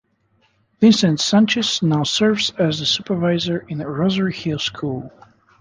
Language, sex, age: English, male, 19-29